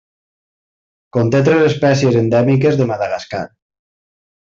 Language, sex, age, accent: Catalan, male, 30-39, valencià